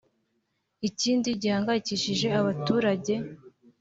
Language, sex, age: Kinyarwanda, female, 19-29